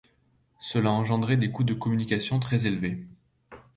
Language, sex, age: French, male, 30-39